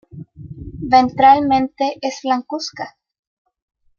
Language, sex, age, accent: Spanish, female, under 19, Chileno: Chile, Cuyo